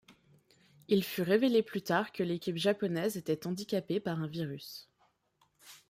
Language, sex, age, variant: French, female, 19-29, Français de métropole